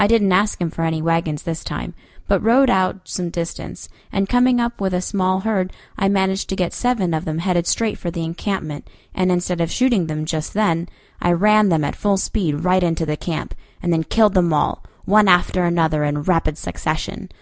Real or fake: real